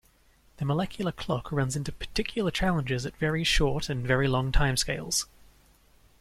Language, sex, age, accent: English, male, 19-29, Australian English